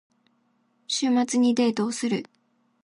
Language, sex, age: Japanese, female, under 19